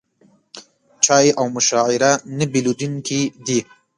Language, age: Pashto, under 19